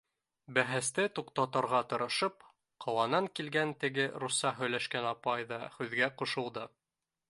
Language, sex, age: Bashkir, male, 19-29